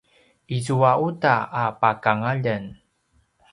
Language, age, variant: Paiwan, 30-39, pinayuanan a kinaikacedasan (東排灣語)